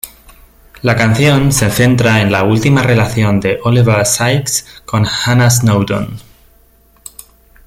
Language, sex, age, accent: Spanish, male, 30-39, España: Centro-Sur peninsular (Madrid, Toledo, Castilla-La Mancha)